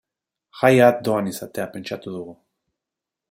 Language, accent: Basque, Mendebalekoa (Araba, Bizkaia, Gipuzkoako mendebaleko herri batzuk)